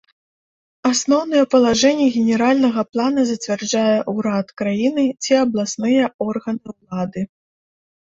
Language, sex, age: Belarusian, female, 30-39